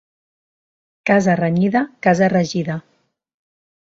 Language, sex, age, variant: Catalan, female, 30-39, Central